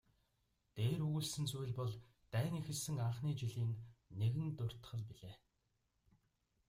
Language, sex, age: Mongolian, male, 30-39